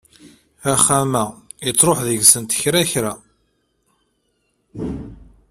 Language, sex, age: Kabyle, male, 30-39